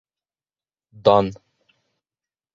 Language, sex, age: Bashkir, male, 30-39